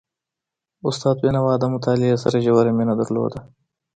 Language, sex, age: Pashto, female, 19-29